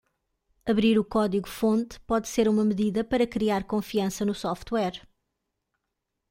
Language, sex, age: Portuguese, female, 30-39